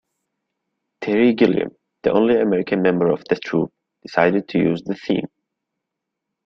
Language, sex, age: English, male, 19-29